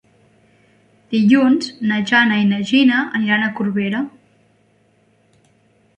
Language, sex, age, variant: Catalan, female, 19-29, Central